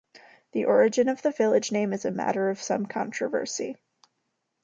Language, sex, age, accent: English, female, 19-29, United States English